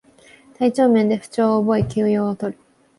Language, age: Japanese, 19-29